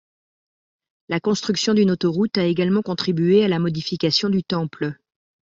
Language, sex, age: French, female, 50-59